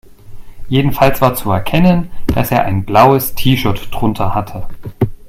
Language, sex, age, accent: German, male, 30-39, Deutschland Deutsch